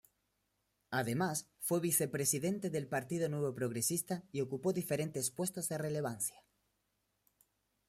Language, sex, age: Spanish, male, 19-29